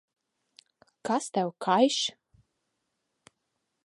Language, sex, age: Latvian, female, 19-29